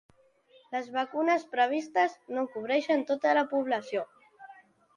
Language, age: Catalan, under 19